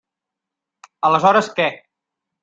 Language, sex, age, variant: Catalan, male, 40-49, Central